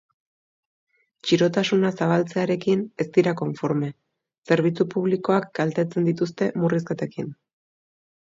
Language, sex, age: Basque, female, 30-39